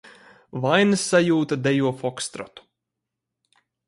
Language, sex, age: Latvian, male, 30-39